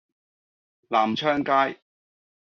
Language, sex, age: Cantonese, male, 40-49